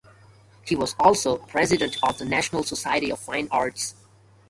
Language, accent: English, United States English